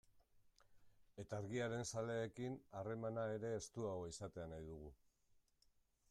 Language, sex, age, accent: Basque, male, 50-59, Mendebalekoa (Araba, Bizkaia, Gipuzkoako mendebaleko herri batzuk)